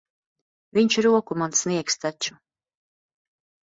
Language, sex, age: Latvian, female, 50-59